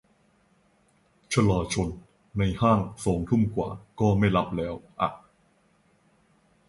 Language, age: Thai, 19-29